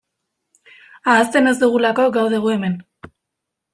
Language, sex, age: Basque, female, 19-29